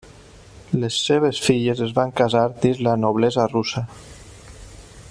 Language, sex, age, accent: Catalan, male, 40-49, valencià